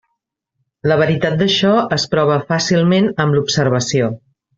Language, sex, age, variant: Catalan, female, 40-49, Central